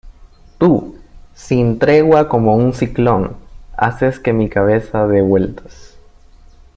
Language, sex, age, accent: Spanish, male, 19-29, Andino-Pacífico: Colombia, Perú, Ecuador, oeste de Bolivia y Venezuela andina